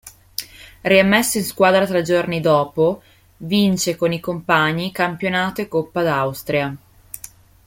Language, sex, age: Italian, female, 19-29